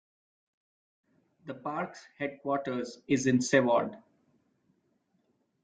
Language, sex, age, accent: English, male, 19-29, India and South Asia (India, Pakistan, Sri Lanka)